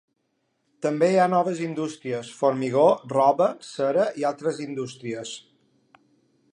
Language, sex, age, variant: Catalan, male, 40-49, Balear